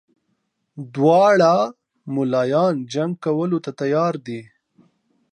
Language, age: Pashto, 19-29